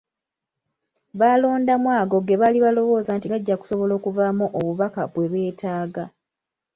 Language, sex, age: Ganda, female, 19-29